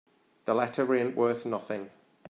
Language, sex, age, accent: English, male, 40-49, England English